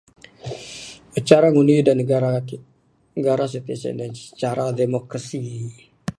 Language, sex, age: Bukar-Sadung Bidayuh, male, 60-69